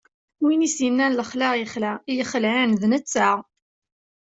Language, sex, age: Kabyle, female, 19-29